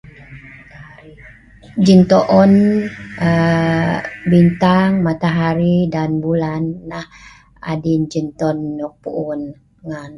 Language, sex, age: Sa'ban, female, 50-59